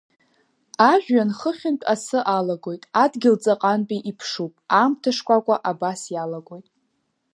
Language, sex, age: Abkhazian, female, under 19